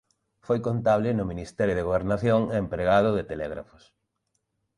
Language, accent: Galician, Normativo (estándar)